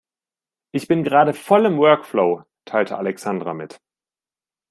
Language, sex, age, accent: German, male, 19-29, Deutschland Deutsch